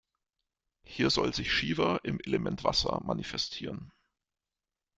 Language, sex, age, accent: German, male, 30-39, Deutschland Deutsch